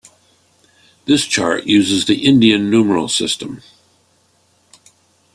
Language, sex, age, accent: English, male, 70-79, United States English